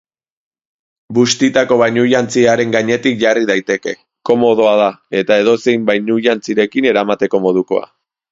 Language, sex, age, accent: Basque, male, 19-29, Mendebalekoa (Araba, Bizkaia, Gipuzkoako mendebaleko herri batzuk)